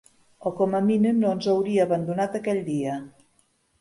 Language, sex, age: Catalan, female, 50-59